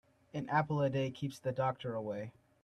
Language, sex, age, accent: English, male, 19-29, United States English